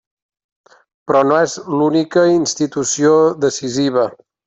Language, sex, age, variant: Catalan, male, 30-39, Central